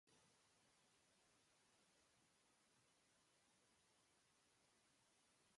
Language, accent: Czech, pražský